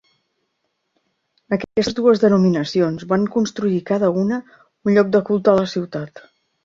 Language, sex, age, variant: Catalan, female, 50-59, Central